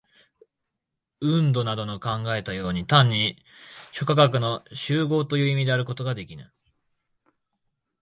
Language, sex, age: Japanese, male, 19-29